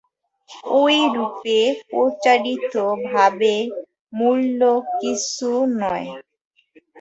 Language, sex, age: Bengali, female, 19-29